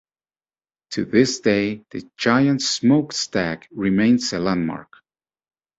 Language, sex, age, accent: English, male, 40-49, United States English